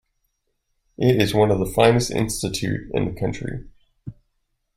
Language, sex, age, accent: English, male, 40-49, United States English